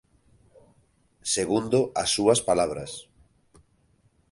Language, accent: Galician, Normativo (estándar)